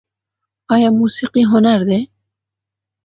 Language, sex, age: Pashto, female, 19-29